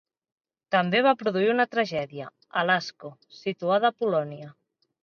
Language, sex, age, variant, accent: Catalan, female, 30-39, Central, central